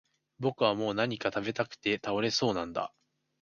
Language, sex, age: Japanese, male, 19-29